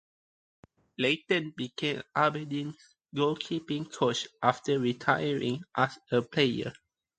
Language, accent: English, Malaysian English